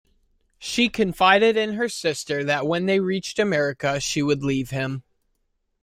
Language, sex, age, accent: English, male, 19-29, United States English